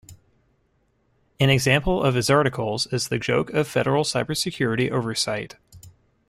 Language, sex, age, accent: English, male, 19-29, United States English